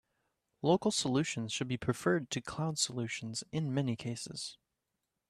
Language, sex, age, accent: English, male, 19-29, United States English